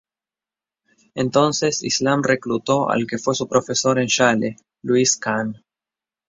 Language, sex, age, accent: Spanish, male, 19-29, Rioplatense: Argentina, Uruguay, este de Bolivia, Paraguay